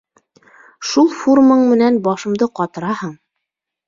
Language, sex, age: Bashkir, female, 30-39